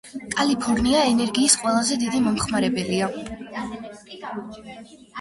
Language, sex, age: Georgian, female, 19-29